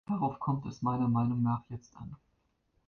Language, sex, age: German, male, 19-29